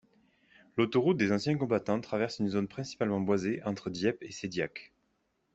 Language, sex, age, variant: French, male, 19-29, Français de métropole